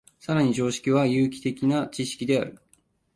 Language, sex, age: Japanese, male, 40-49